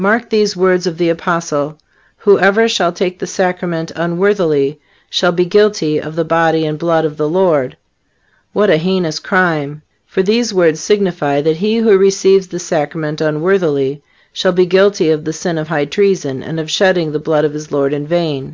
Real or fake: real